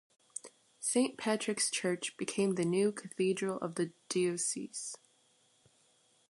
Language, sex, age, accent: English, female, under 19, United States English